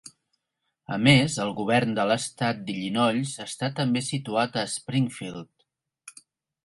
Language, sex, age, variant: Catalan, male, 40-49, Central